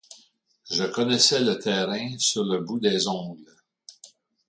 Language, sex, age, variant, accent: French, male, 70-79, Français d'Amérique du Nord, Français du Canada